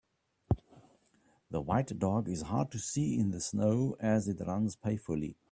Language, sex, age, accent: English, male, 60-69, Southern African (South Africa, Zimbabwe, Namibia)